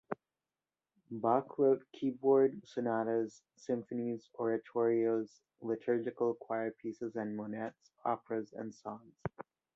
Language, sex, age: English, male, 19-29